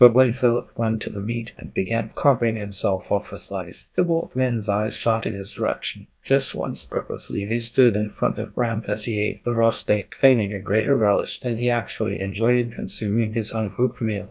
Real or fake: fake